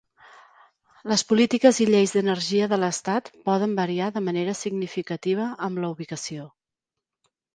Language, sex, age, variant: Catalan, female, 40-49, Central